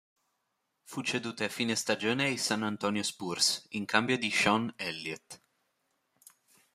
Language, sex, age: Italian, male, under 19